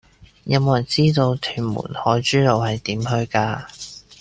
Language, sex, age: Cantonese, male, 19-29